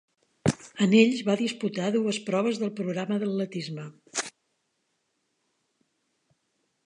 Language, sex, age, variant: Catalan, female, 70-79, Central